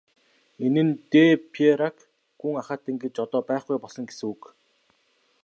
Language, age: Mongolian, 19-29